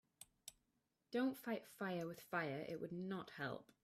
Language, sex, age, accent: English, female, 19-29, England English